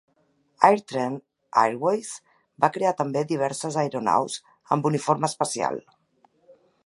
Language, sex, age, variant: Catalan, female, 40-49, Central